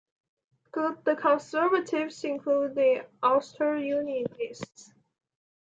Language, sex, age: English, male, 19-29